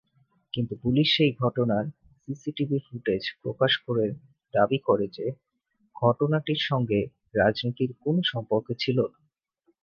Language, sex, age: Bengali, male, 19-29